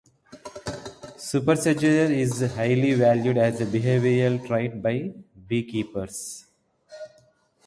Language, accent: English, India and South Asia (India, Pakistan, Sri Lanka)